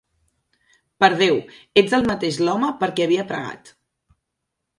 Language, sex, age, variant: Catalan, female, 30-39, Central